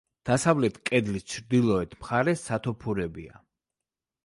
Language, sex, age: Georgian, male, 40-49